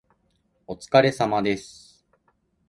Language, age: Japanese, 40-49